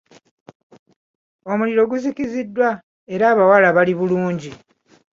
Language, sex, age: Ganda, female, 50-59